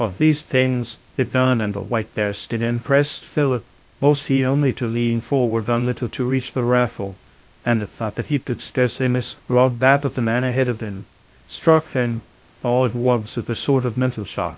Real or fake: fake